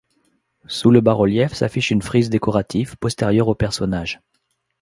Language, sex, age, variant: French, male, 40-49, Français de métropole